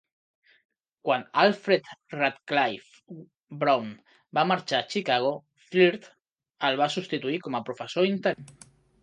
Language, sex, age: Catalan, male, 30-39